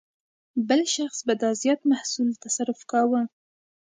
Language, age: Pashto, 19-29